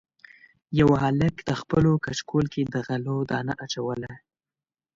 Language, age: Pashto, 19-29